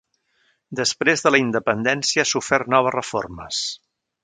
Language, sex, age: Catalan, male, 60-69